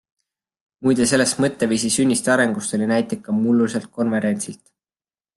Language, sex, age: Estonian, male, 19-29